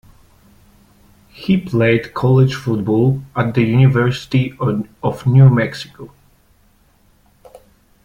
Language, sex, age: English, male, 19-29